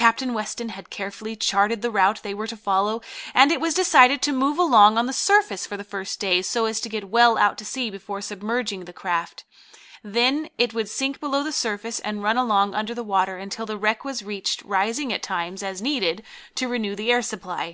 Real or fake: real